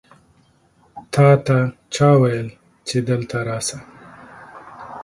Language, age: Pashto, 40-49